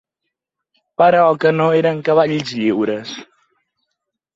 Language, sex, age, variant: Catalan, male, 19-29, Nord-Occidental